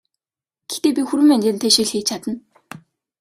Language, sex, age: Mongolian, female, 19-29